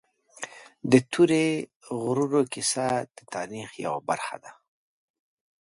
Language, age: Pashto, 40-49